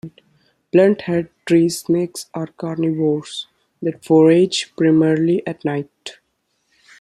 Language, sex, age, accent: English, male, under 19, India and South Asia (India, Pakistan, Sri Lanka)